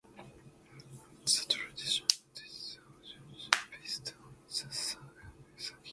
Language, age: English, under 19